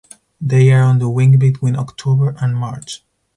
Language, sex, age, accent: English, male, 19-29, United States English; England English